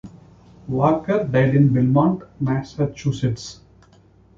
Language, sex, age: English, male, 40-49